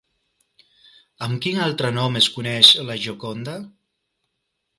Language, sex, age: Catalan, male, 30-39